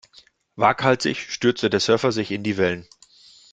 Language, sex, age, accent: German, male, 40-49, Deutschland Deutsch